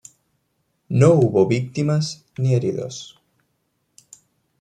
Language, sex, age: Spanish, male, 19-29